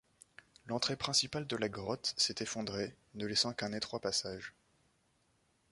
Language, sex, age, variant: French, male, 19-29, Français de métropole